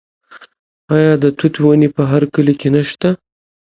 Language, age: Pashto, 19-29